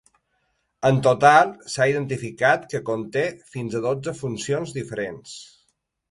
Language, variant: Catalan, Balear